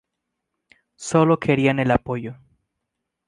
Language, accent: Spanish, México